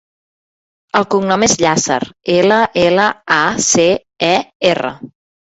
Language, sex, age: Catalan, female, 40-49